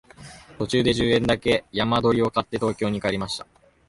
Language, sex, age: Japanese, male, 19-29